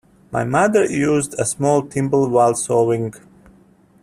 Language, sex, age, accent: English, male, 40-49, Australian English